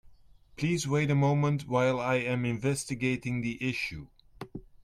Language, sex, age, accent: English, male, 40-49, England English